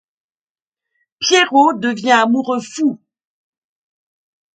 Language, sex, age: French, female, 60-69